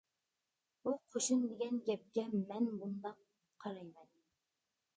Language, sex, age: Uyghur, female, under 19